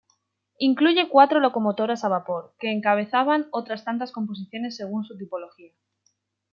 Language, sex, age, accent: Spanish, female, 19-29, España: Centro-Sur peninsular (Madrid, Toledo, Castilla-La Mancha)